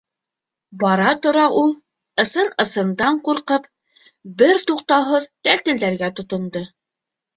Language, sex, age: Bashkir, female, 19-29